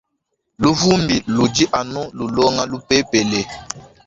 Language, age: Luba-Lulua, 19-29